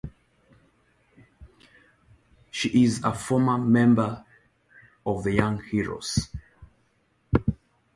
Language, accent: English, England English